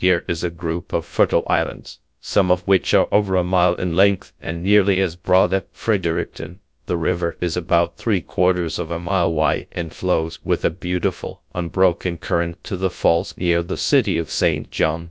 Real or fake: fake